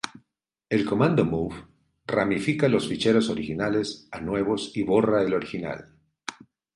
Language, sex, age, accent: Spanish, male, 50-59, Caribe: Cuba, Venezuela, Puerto Rico, República Dominicana, Panamá, Colombia caribeña, México caribeño, Costa del golfo de México